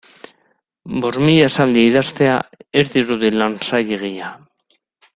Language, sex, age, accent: Basque, male, 40-49, Mendebalekoa (Araba, Bizkaia, Gipuzkoako mendebaleko herri batzuk)